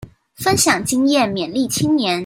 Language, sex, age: Chinese, female, 19-29